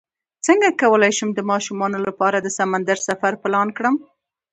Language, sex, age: Pashto, female, 19-29